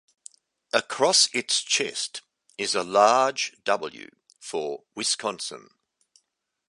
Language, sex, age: English, male, 70-79